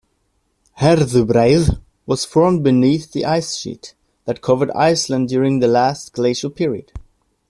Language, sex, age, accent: English, male, 30-39, United States English